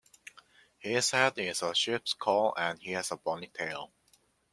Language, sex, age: English, male, 19-29